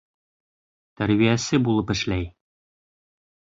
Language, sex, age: Bashkir, male, 30-39